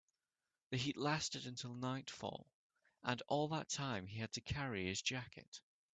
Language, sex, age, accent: English, male, 19-29, England English